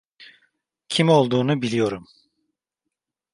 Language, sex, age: Turkish, male, 30-39